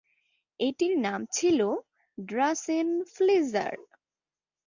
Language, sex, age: Bengali, female, under 19